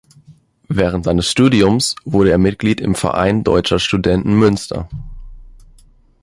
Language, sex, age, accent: German, male, 19-29, Deutschland Deutsch